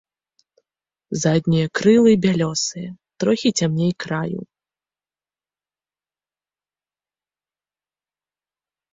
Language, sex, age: Belarusian, female, 19-29